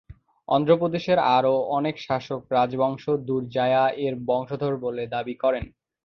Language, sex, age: Bengali, male, 19-29